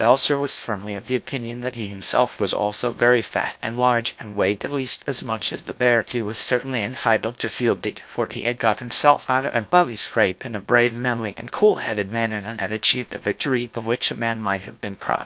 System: TTS, GlowTTS